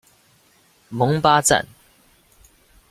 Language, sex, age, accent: Chinese, male, 19-29, 出生地：河南省